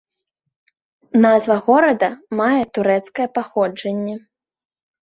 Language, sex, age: Belarusian, female, under 19